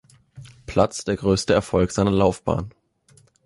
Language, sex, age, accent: German, male, 19-29, Deutschland Deutsch